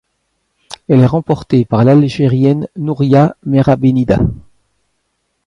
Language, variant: French, Français de métropole